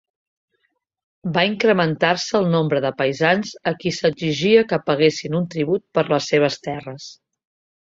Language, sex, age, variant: Catalan, female, 40-49, Central